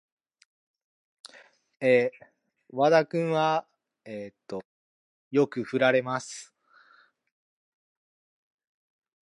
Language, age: English, 19-29